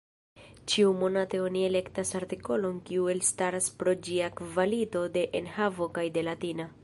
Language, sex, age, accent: Esperanto, female, under 19, Internacia